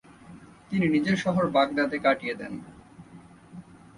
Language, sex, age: Bengali, male, 19-29